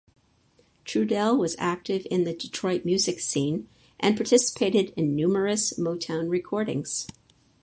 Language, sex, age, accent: English, female, 60-69, United States English